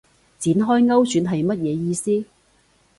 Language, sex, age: Cantonese, female, 40-49